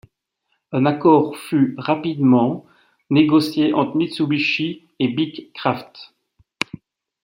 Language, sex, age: French, male, 50-59